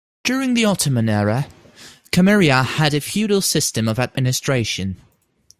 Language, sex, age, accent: English, male, 19-29, United States English